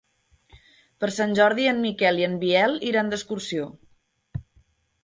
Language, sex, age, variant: Catalan, female, 19-29, Central